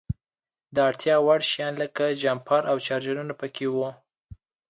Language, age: Pashto, under 19